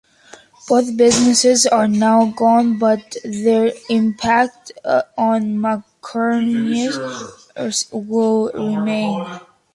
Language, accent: English, United States English